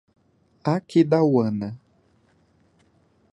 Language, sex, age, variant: Portuguese, male, 30-39, Portuguese (Brasil)